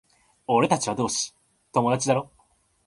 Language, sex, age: Japanese, male, 19-29